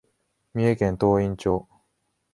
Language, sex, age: Japanese, male, 19-29